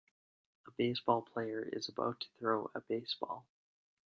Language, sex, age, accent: English, male, 19-29, Canadian English